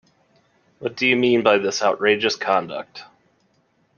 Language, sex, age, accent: English, male, 30-39, United States English